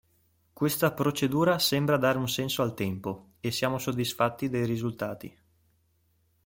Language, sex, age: Italian, male, 19-29